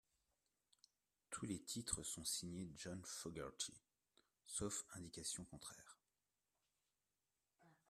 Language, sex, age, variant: French, male, 30-39, Français de métropole